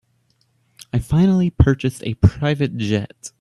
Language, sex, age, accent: English, male, 19-29, United States English